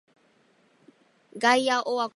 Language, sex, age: Japanese, female, 19-29